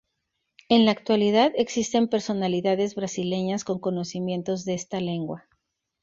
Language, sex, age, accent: Spanish, female, 50-59, México